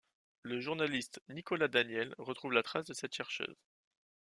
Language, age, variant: French, 19-29, Français de métropole